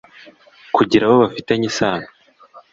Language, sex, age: Kinyarwanda, male, 19-29